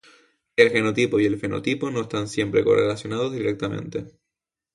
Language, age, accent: Spanish, 19-29, España: Islas Canarias